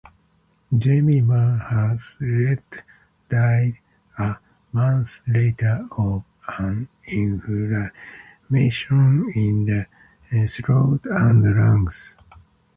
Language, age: English, 50-59